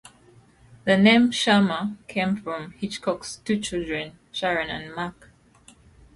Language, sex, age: English, female, 19-29